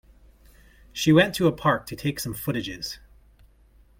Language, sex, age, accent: English, male, 19-29, United States English